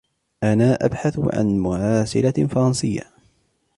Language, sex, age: Arabic, male, 19-29